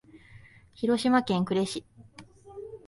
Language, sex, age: Japanese, female, under 19